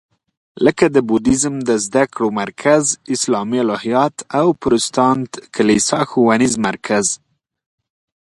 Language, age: Pashto, 19-29